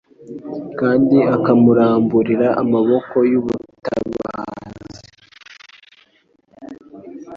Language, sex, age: Kinyarwanda, male, under 19